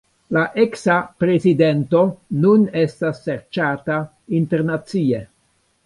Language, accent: Esperanto, Internacia